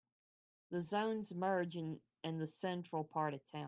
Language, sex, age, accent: English, female, 19-29, United States English